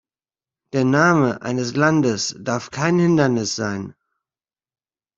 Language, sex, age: German, male, 30-39